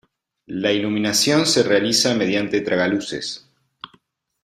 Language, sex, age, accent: Spanish, male, 40-49, Rioplatense: Argentina, Uruguay, este de Bolivia, Paraguay